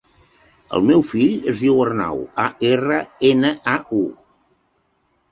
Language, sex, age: Catalan, male, 70-79